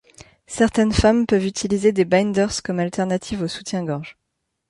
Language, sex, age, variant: French, female, 19-29, Français de métropole